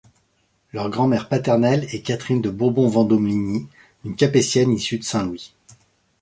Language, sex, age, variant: French, male, 30-39, Français de métropole